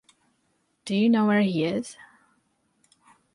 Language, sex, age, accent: English, female, under 19, United States English